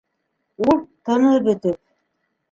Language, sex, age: Bashkir, female, 60-69